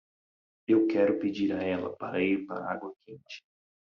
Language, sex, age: Portuguese, male, 30-39